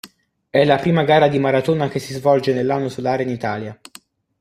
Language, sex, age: Italian, male, under 19